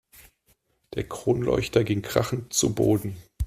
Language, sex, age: German, male, 40-49